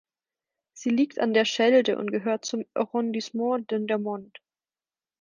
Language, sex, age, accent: German, female, 19-29, Deutschland Deutsch